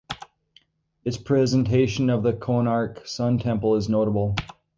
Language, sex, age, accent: English, male, 30-39, United States English